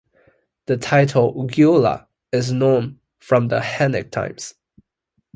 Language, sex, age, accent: English, male, 19-29, United States English